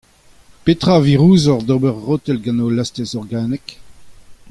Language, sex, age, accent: Breton, male, 60-69, Kerneveg